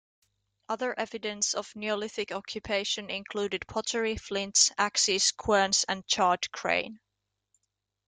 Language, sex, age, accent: English, female, 19-29, England English